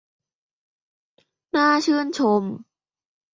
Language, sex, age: Thai, female, 19-29